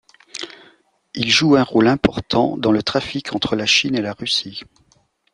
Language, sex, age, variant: French, male, 50-59, Français de métropole